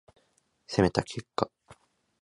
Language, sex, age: Japanese, male, 19-29